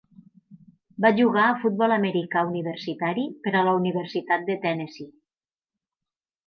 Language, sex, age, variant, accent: Catalan, female, 50-59, Nord-Occidental, Tortosí